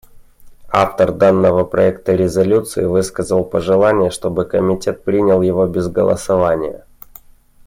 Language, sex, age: Russian, male, 19-29